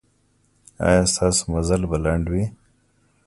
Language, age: Pashto, 30-39